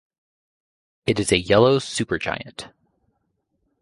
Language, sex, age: English, female, 19-29